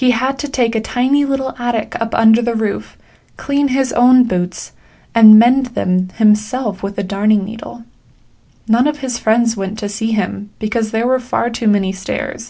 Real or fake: real